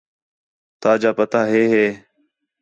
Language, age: Khetrani, 19-29